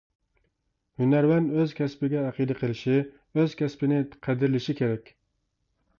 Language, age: Uyghur, 30-39